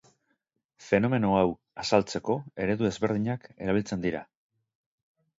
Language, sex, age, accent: Basque, male, 50-59, Mendebalekoa (Araba, Bizkaia, Gipuzkoako mendebaleko herri batzuk)